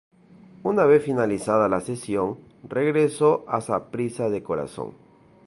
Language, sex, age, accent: Spanish, male, 19-29, Andino-Pacífico: Colombia, Perú, Ecuador, oeste de Bolivia y Venezuela andina